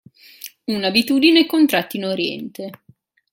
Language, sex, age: Italian, female, 19-29